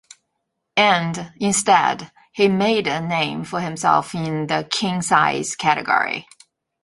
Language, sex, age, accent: English, female, 40-49, United States English